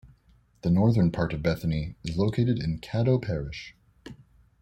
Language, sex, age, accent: English, male, 19-29, United States English